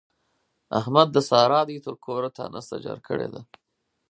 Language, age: Pashto, 40-49